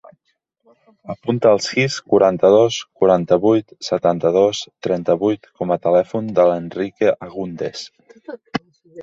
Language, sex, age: Catalan, male, 19-29